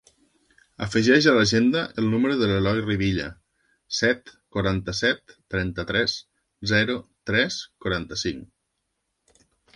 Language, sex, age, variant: Catalan, male, 30-39, Nord-Occidental